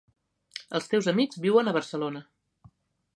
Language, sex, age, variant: Catalan, female, 40-49, Central